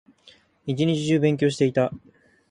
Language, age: Japanese, 19-29